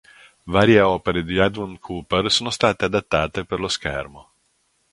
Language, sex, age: Italian, male, 50-59